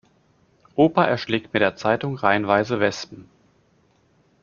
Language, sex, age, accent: German, male, 30-39, Deutschland Deutsch